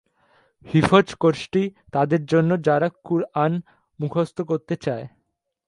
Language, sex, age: Bengali, male, 19-29